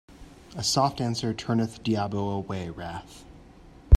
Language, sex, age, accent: English, male, 30-39, United States English